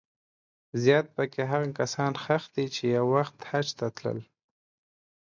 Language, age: Pashto, 19-29